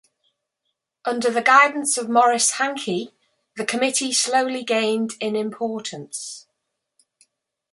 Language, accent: English, England English